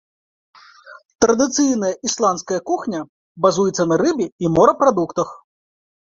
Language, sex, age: Belarusian, male, 30-39